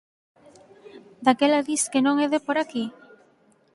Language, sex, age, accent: Galician, female, 19-29, Normativo (estándar)